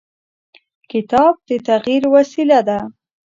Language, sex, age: Pashto, female, under 19